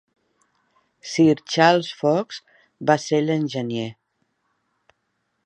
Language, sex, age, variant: Catalan, female, 60-69, Central